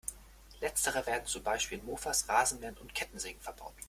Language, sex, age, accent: German, male, 19-29, Deutschland Deutsch